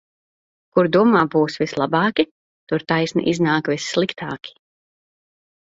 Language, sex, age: Latvian, female, 30-39